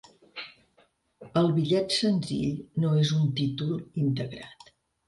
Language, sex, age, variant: Catalan, female, 60-69, Central